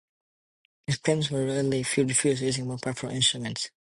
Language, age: English, 19-29